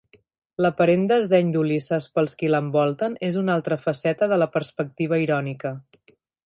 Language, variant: Catalan, Central